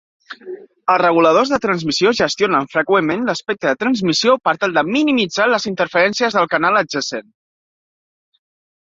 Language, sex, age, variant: Catalan, male, 19-29, Central